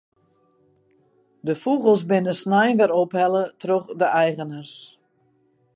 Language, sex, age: Western Frisian, female, 50-59